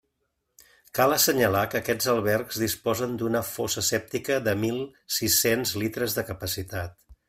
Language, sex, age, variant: Catalan, male, 50-59, Central